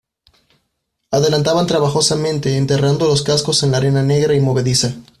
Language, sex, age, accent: Spanish, male, 30-39, México